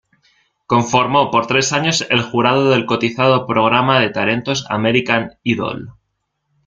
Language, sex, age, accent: Spanish, male, 19-29, España: Centro-Sur peninsular (Madrid, Toledo, Castilla-La Mancha)